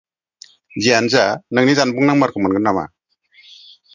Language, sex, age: Bodo, female, 40-49